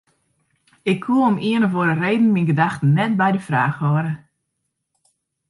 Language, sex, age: Western Frisian, female, 40-49